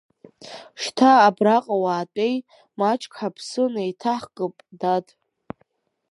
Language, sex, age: Abkhazian, female, under 19